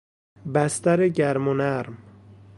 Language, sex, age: Persian, male, 19-29